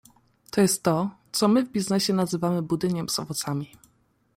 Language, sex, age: Polish, female, 19-29